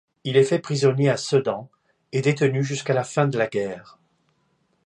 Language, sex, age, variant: French, male, 40-49, Français de métropole